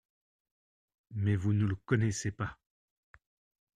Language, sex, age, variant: French, male, 30-39, Français de métropole